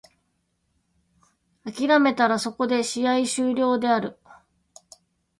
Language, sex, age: Japanese, female, 40-49